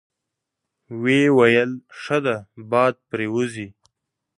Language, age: Pashto, 19-29